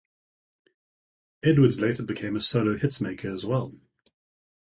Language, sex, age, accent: English, male, 30-39, Southern African (South Africa, Zimbabwe, Namibia)